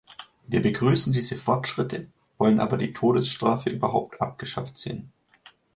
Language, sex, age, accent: German, male, 19-29, Deutschland Deutsch